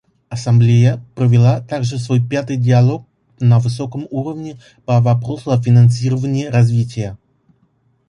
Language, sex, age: Russian, male, 19-29